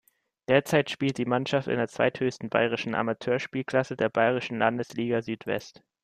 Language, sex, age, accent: German, male, 19-29, Deutschland Deutsch